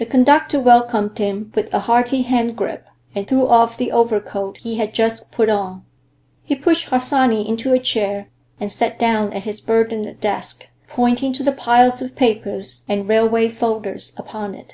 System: none